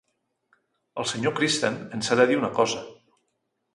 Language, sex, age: Catalan, male, 40-49